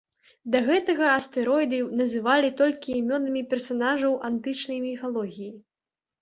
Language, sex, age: Belarusian, female, 19-29